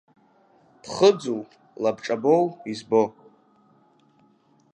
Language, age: Abkhazian, under 19